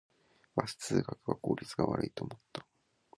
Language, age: Japanese, 19-29